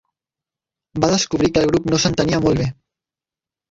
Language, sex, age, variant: Catalan, male, 19-29, Central